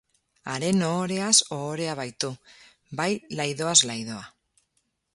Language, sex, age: Basque, female, 30-39